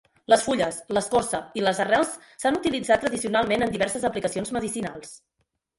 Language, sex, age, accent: Catalan, female, 30-39, Oriental